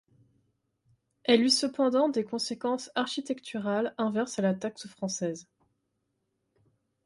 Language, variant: French, Français de métropole